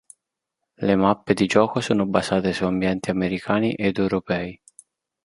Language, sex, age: Italian, male, 19-29